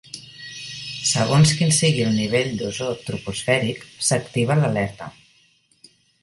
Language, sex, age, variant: Catalan, female, 40-49, Central